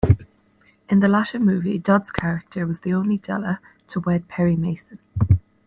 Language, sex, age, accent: English, female, 19-29, Irish English